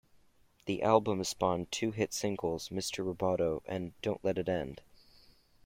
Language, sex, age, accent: English, male, 19-29, Canadian English